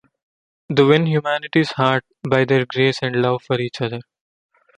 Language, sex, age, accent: English, male, 19-29, India and South Asia (India, Pakistan, Sri Lanka)